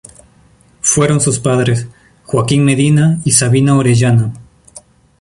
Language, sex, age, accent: Spanish, male, 19-29, Andino-Pacífico: Colombia, Perú, Ecuador, oeste de Bolivia y Venezuela andina